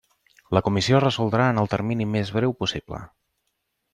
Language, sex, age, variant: Catalan, male, 30-39, Central